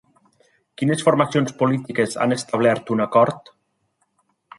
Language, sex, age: Catalan, male, 40-49